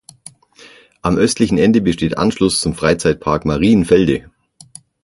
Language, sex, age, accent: German, male, 40-49, Deutschland Deutsch; Österreichisches Deutsch